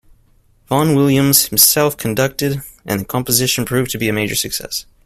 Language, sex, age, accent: English, male, 19-29, United States English